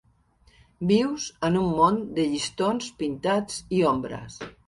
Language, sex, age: Catalan, female, 50-59